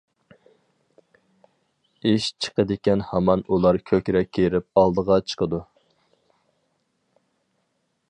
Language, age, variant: Uyghur, 30-39, ئۇيغۇر تىلى